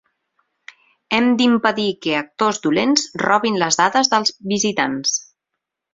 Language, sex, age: Catalan, female, 40-49